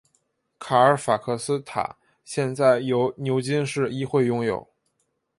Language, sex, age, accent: Chinese, male, 19-29, 出生地：天津市